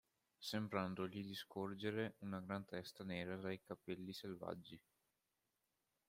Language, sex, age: Italian, male, 19-29